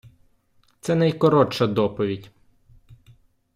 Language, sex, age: Ukrainian, male, 19-29